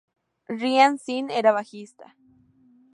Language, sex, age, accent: Spanish, female, 19-29, México